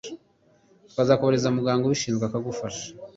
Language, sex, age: Kinyarwanda, male, 30-39